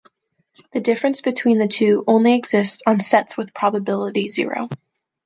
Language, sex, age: English, female, 19-29